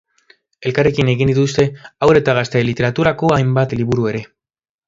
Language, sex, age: Basque, male, under 19